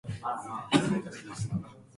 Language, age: Cantonese, 19-29